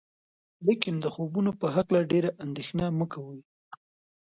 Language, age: Pashto, 19-29